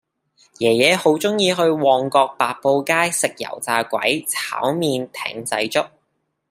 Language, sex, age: Cantonese, male, 19-29